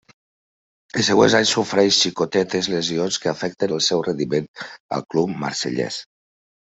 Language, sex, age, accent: Catalan, male, 50-59, valencià